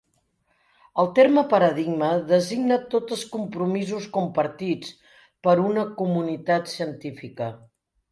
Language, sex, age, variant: Catalan, female, 60-69, Central